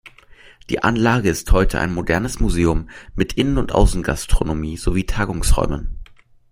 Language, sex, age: German, male, under 19